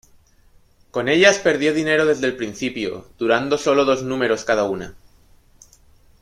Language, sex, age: Spanish, male, 40-49